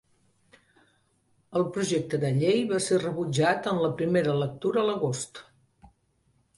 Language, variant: Catalan, Central